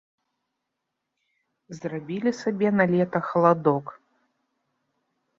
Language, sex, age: Belarusian, female, 30-39